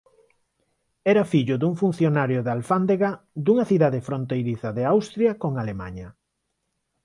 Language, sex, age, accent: Galician, male, 50-59, Neofalante